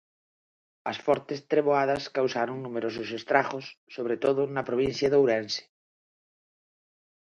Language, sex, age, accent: Galician, female, 50-59, Atlántico (seseo e gheada)